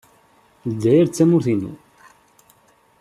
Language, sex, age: Kabyle, male, 30-39